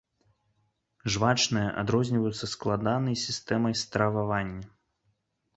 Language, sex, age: Belarusian, male, 19-29